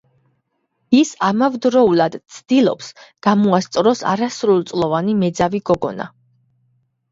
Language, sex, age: Georgian, female, 30-39